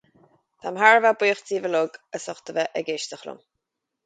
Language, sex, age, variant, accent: Irish, female, 30-39, Gaeilge Chonnacht, Cainteoir dúchais, Gaeltacht